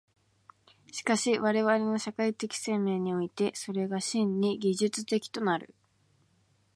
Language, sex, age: Japanese, female, 19-29